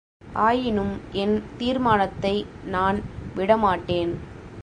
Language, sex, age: Tamil, female, 19-29